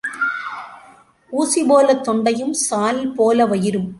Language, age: Tamil, 50-59